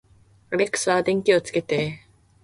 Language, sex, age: Japanese, female, 19-29